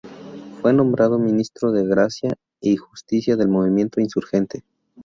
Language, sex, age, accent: Spanish, male, 19-29, México